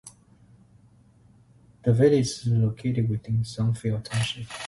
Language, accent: English, United States English